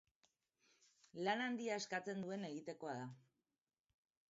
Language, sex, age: Basque, female, 40-49